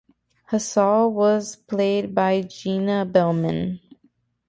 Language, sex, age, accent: English, female, 19-29, United States English